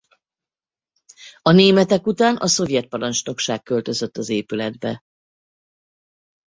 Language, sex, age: Hungarian, female, 50-59